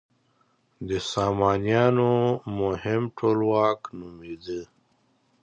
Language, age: Pashto, 40-49